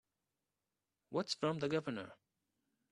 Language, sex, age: English, male, 30-39